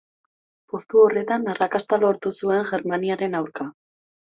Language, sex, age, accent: Basque, female, 19-29, Mendebalekoa (Araba, Bizkaia, Gipuzkoako mendebaleko herri batzuk)